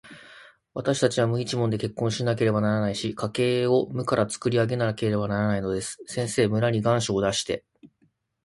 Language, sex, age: Japanese, male, 30-39